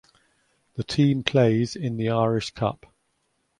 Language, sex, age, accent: English, male, 60-69, England English